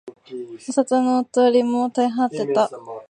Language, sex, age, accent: Japanese, female, 19-29, 東京